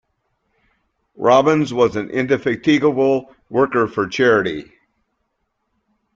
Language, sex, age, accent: English, male, 70-79, United States English